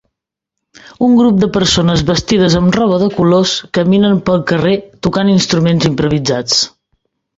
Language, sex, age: Catalan, female, 40-49